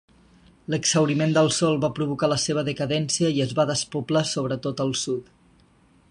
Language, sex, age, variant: Catalan, male, 19-29, Nord-Occidental